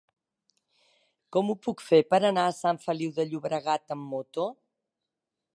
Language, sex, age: Catalan, female, 60-69